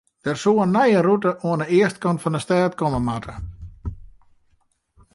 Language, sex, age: Western Frisian, male, 40-49